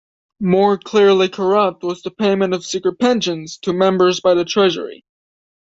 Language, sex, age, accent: English, male, 19-29, United States English